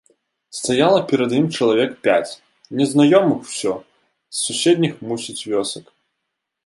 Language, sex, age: Belarusian, male, 19-29